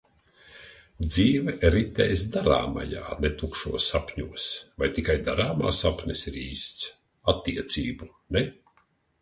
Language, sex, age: Latvian, male, 60-69